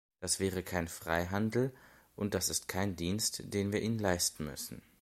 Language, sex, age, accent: German, male, under 19, Deutschland Deutsch